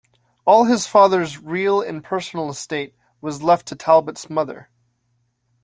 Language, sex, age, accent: English, male, 19-29, United States English